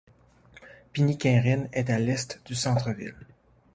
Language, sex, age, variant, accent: French, male, 40-49, Français d'Amérique du Nord, Français du Canada